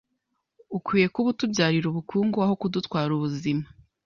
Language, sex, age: Kinyarwanda, female, 19-29